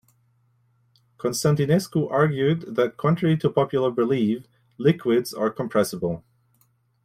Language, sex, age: English, male, 19-29